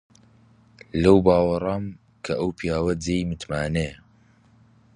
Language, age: Central Kurdish, 19-29